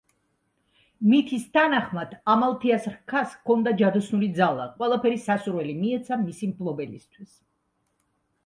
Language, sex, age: Georgian, female, 60-69